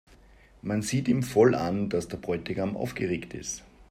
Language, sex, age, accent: German, male, 50-59, Österreichisches Deutsch